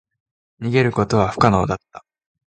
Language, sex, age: Japanese, male, 19-29